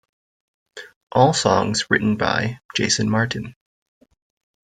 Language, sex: English, male